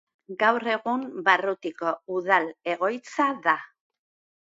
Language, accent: Basque, Erdialdekoa edo Nafarra (Gipuzkoa, Nafarroa)